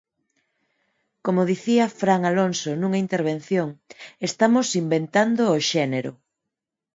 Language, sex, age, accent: Galician, female, 40-49, Neofalante